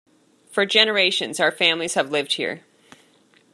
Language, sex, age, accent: English, female, 19-29, Canadian English